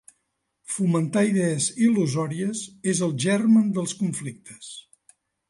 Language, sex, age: Catalan, male, 60-69